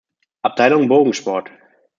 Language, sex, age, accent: German, male, 30-39, Deutschland Deutsch